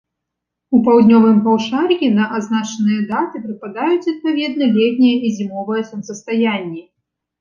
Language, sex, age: Belarusian, female, 19-29